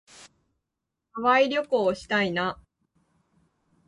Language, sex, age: Japanese, female, 19-29